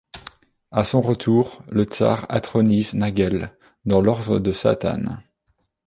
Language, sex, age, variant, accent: French, male, 30-39, Français d'Europe, Français de Belgique